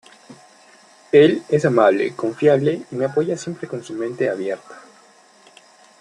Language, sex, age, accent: Spanish, male, under 19, Andino-Pacífico: Colombia, Perú, Ecuador, oeste de Bolivia y Venezuela andina